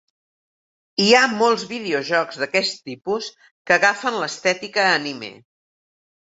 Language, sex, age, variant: Catalan, female, 60-69, Central